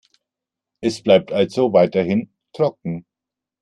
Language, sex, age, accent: German, male, 50-59, Deutschland Deutsch